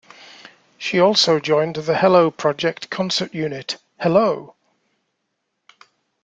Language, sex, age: English, male, 60-69